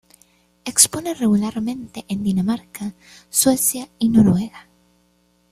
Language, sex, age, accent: Spanish, female, 19-29, América central